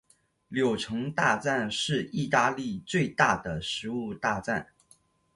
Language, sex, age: Chinese, male, 19-29